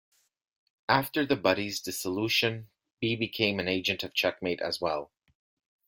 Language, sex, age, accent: English, male, 30-39, Canadian English